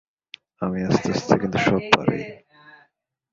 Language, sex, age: Bengali, male, 19-29